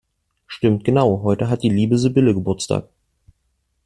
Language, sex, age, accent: German, male, 19-29, Deutschland Deutsch